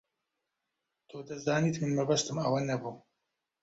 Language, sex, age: Central Kurdish, male, 30-39